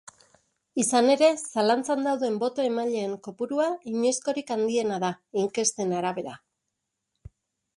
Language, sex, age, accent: Basque, female, 40-49, Mendebalekoa (Araba, Bizkaia, Gipuzkoako mendebaleko herri batzuk)